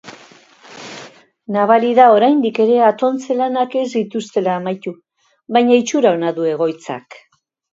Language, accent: Basque, Mendebalekoa (Araba, Bizkaia, Gipuzkoako mendebaleko herri batzuk)